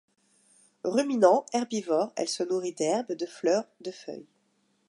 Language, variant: French, Français de métropole